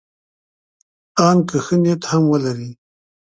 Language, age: Pashto, 60-69